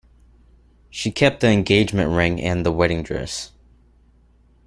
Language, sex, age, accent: English, male, under 19, United States English